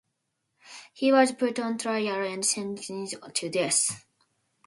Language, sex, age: English, female, 19-29